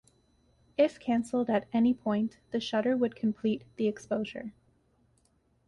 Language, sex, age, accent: English, female, 19-29, Canadian English